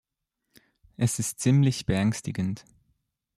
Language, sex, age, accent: German, male, 19-29, Schweizerdeutsch